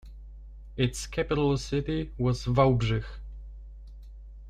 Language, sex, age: English, male, 19-29